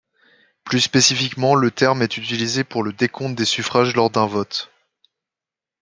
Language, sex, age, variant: French, male, 19-29, Français de métropole